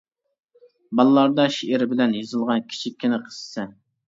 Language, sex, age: Uyghur, male, 19-29